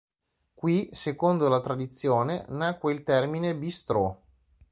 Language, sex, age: Italian, male, 30-39